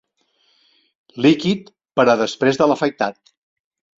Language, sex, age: Catalan, male, 70-79